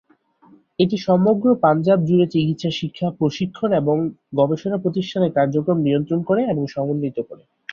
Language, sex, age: Bengali, male, 19-29